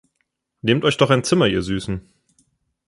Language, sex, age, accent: German, male, 19-29, Deutschland Deutsch